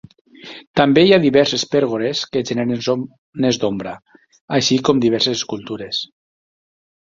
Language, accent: Catalan, valencià